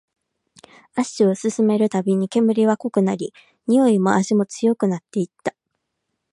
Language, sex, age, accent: Japanese, female, 19-29, 関西